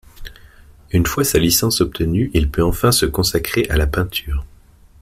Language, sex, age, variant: French, male, 30-39, Français de métropole